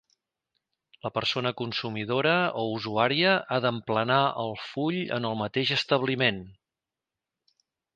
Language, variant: Catalan, Central